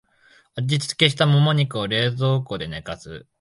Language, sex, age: Japanese, male, 19-29